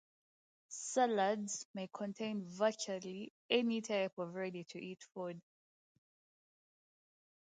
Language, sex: English, female